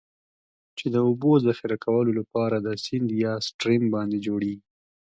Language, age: Pashto, 19-29